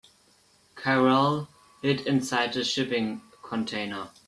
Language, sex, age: English, male, under 19